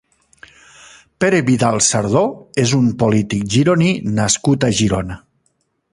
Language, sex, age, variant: Catalan, male, 40-49, Nord-Occidental